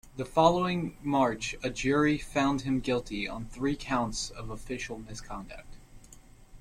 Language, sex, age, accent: English, male, 19-29, United States English